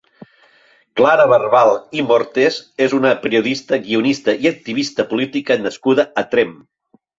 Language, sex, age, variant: Catalan, male, 60-69, Central